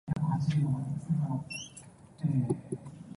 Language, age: Cantonese, 19-29